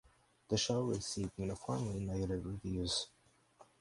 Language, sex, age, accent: English, male, under 19, United States English